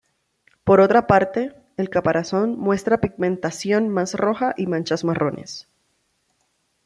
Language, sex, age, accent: Spanish, female, 19-29, Andino-Pacífico: Colombia, Perú, Ecuador, oeste de Bolivia y Venezuela andina